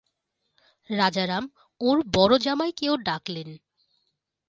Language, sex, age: Bengali, female, 19-29